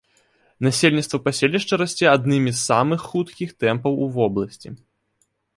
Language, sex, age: Belarusian, male, 19-29